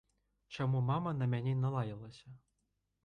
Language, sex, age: Belarusian, male, 19-29